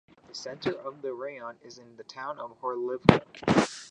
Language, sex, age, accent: English, male, under 19, United States English